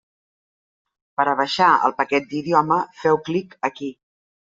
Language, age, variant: Catalan, 60-69, Central